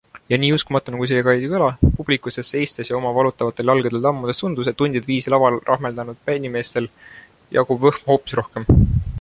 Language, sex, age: Estonian, male, 19-29